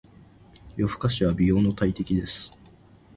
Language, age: Japanese, under 19